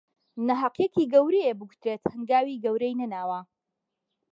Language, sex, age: Central Kurdish, female, 30-39